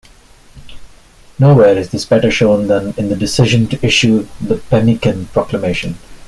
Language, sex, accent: English, male, England English